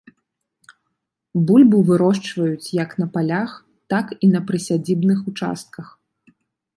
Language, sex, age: Belarusian, female, 30-39